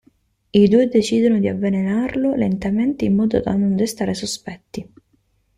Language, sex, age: Italian, female, 19-29